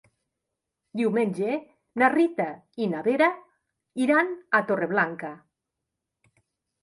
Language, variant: Catalan, Central